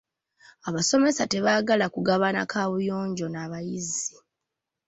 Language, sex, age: Ganda, female, 30-39